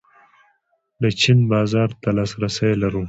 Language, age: Pashto, 19-29